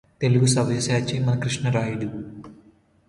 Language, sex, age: Telugu, male, under 19